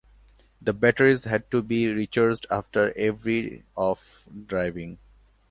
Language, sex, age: English, male, 19-29